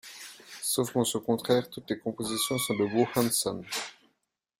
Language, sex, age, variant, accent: French, male, 30-39, Français d'Europe, Français de Suisse